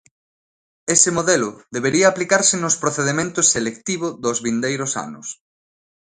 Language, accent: Galician, Normativo (estándar)